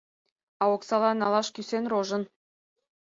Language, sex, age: Mari, female, 19-29